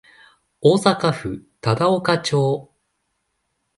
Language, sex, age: Japanese, male, 19-29